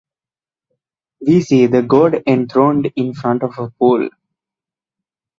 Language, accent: English, India and South Asia (India, Pakistan, Sri Lanka)